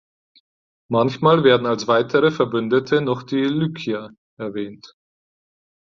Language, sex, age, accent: German, male, 30-39, Deutschland Deutsch